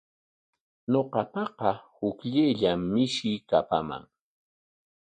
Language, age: Corongo Ancash Quechua, 50-59